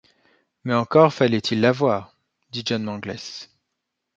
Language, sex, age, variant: French, male, 30-39, Français de métropole